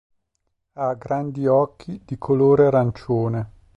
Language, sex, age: Italian, male, 40-49